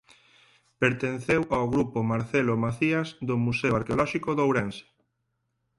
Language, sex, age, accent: Galician, male, 19-29, Atlántico (seseo e gheada)